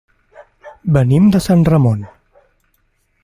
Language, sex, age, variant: Catalan, male, 19-29, Central